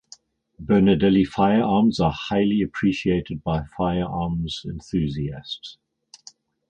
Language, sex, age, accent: English, male, 60-69, England English